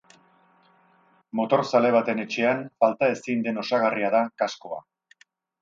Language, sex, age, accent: Basque, male, 50-59, Erdialdekoa edo Nafarra (Gipuzkoa, Nafarroa)